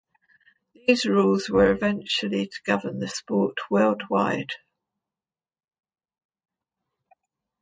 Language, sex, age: English, female, 70-79